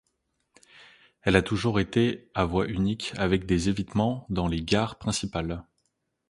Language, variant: French, Français de métropole